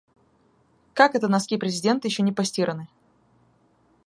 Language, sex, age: Russian, female, 19-29